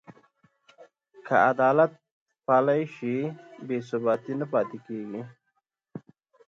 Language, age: Pashto, 30-39